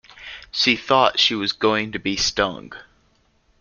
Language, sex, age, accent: English, male, 19-29, United States English